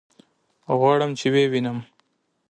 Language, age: Pashto, 19-29